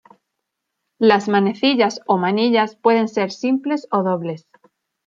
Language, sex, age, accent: Spanish, female, 30-39, España: Sur peninsular (Andalucia, Extremadura, Murcia)